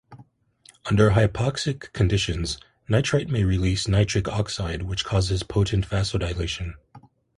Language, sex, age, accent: English, male, 40-49, United States English